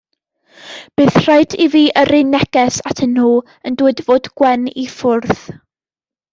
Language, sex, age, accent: Welsh, female, under 19, Y Deyrnas Unedig Cymraeg